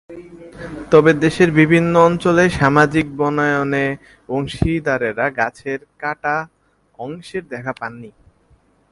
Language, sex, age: Bengali, male, 19-29